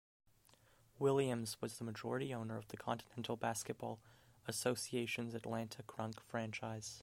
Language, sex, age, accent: English, male, under 19, Canadian English